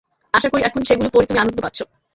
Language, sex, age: Bengali, female, under 19